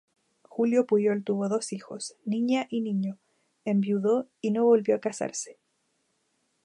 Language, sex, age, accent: Spanish, female, 19-29, Chileno: Chile, Cuyo